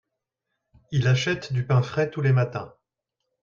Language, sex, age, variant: French, male, 40-49, Français de métropole